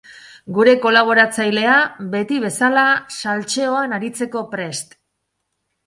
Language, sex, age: Basque, female, 50-59